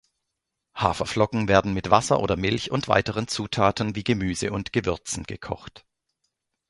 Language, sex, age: German, male, 40-49